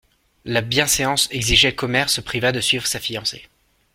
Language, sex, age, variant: French, male, 19-29, Français de métropole